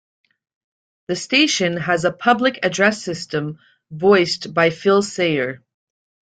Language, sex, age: English, female, 30-39